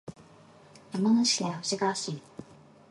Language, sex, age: Japanese, female, 19-29